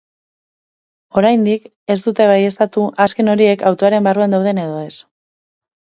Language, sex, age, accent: Basque, female, 19-29, Mendebalekoa (Araba, Bizkaia, Gipuzkoako mendebaleko herri batzuk)